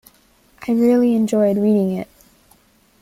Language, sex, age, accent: English, female, under 19, United States English